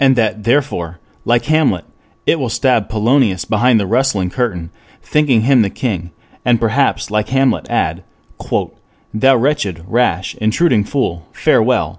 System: none